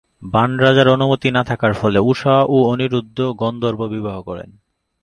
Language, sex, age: Bengali, male, 19-29